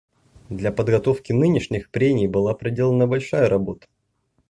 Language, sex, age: Russian, male, under 19